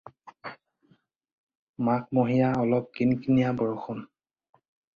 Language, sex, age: Assamese, male, 19-29